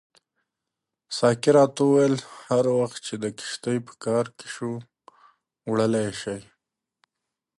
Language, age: Pashto, 30-39